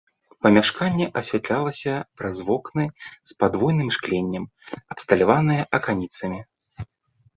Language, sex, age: Belarusian, male, 40-49